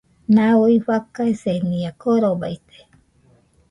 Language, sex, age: Nüpode Huitoto, female, 40-49